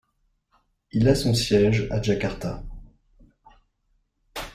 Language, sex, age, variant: French, male, 30-39, Français de métropole